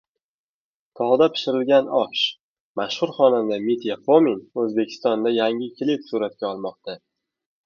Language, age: Uzbek, 19-29